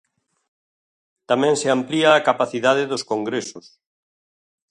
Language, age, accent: Galician, 60-69, Oriental (común en zona oriental)